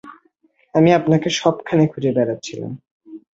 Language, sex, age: Bengali, male, 19-29